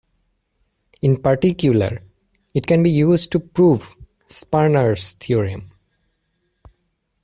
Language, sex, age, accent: English, male, 19-29, United States English